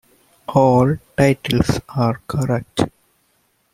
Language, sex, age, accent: English, male, 19-29, United States English